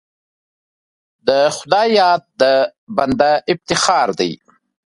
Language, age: Pashto, 30-39